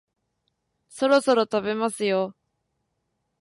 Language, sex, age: Japanese, female, 19-29